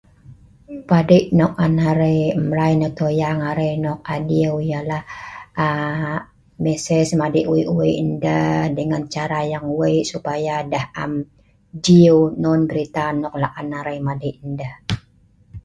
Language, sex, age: Sa'ban, female, 50-59